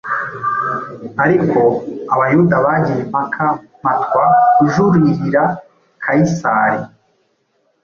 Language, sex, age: Kinyarwanda, male, 19-29